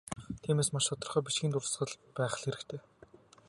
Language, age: Mongolian, 19-29